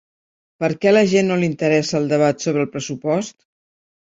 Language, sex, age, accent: Catalan, female, 50-59, Barceloní